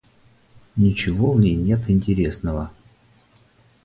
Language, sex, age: Russian, male, 40-49